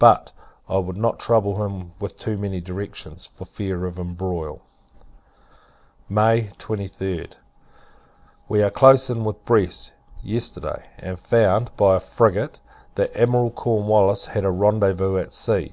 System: none